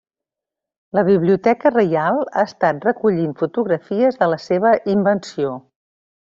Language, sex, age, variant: Catalan, female, 60-69, Central